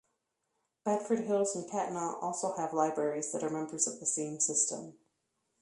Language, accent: English, United States English